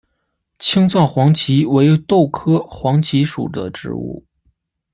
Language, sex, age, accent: Chinese, male, 19-29, 出生地：黑龙江省